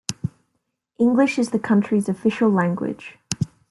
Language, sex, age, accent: English, female, 19-29, Australian English